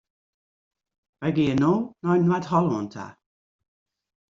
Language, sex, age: Western Frisian, female, 60-69